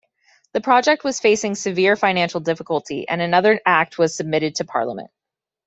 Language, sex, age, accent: English, female, 19-29, United States English